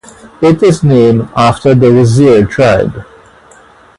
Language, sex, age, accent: English, male, 40-49, West Indies and Bermuda (Bahamas, Bermuda, Jamaica, Trinidad)